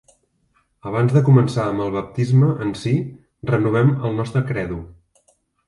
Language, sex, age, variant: Catalan, male, 40-49, Central